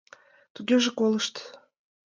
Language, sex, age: Mari, female, 19-29